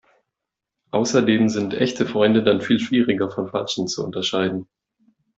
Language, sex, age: German, male, 19-29